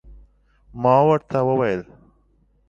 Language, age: Pashto, 40-49